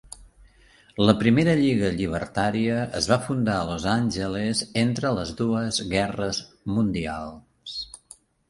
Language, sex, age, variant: Catalan, male, 50-59, Central